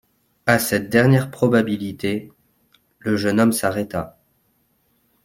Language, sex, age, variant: French, male, 30-39, Français de métropole